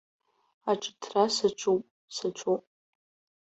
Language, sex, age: Abkhazian, female, under 19